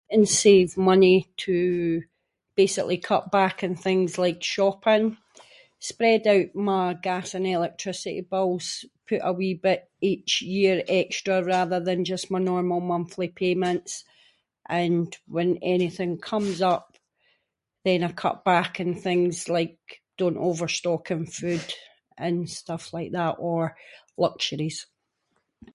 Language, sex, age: Scots, female, 50-59